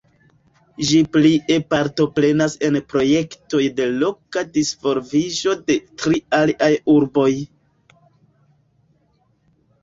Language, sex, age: Esperanto, male, 19-29